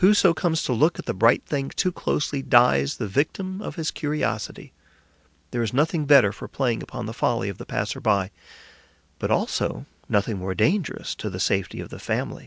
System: none